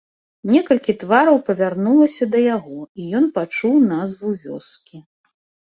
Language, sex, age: Belarusian, female, 40-49